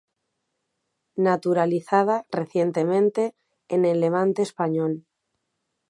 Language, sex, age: Spanish, female, 30-39